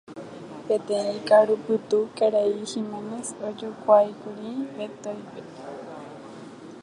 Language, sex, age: Guarani, female, 19-29